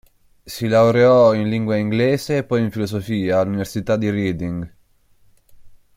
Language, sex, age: Italian, male, 19-29